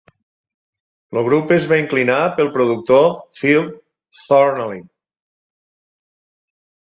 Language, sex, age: Catalan, male, 50-59